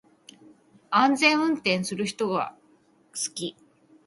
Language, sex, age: Japanese, female, 30-39